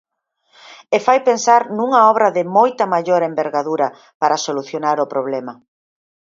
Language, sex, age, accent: Galician, female, 50-59, Normativo (estándar)